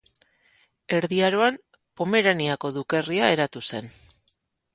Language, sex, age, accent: Basque, female, 40-49, Mendebalekoa (Araba, Bizkaia, Gipuzkoako mendebaleko herri batzuk)